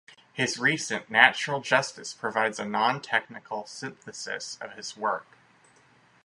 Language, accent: English, United States English